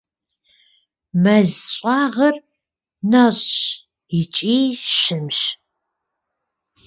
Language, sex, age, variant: Kabardian, female, 50-59, Адыгэбзэ (Къэбэрдей, Кирил, псоми зэдай)